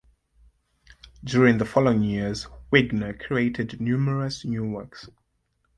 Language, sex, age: English, male, 19-29